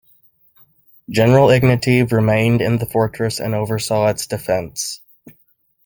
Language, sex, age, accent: English, male, 30-39, United States English